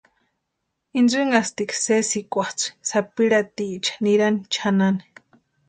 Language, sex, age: Western Highland Purepecha, female, 19-29